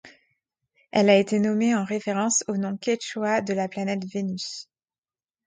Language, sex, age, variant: French, female, 30-39, Français de métropole